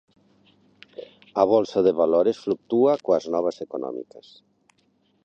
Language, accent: Galician, Normativo (estándar)